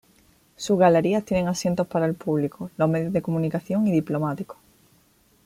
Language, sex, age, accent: Spanish, female, 19-29, España: Sur peninsular (Andalucia, Extremadura, Murcia)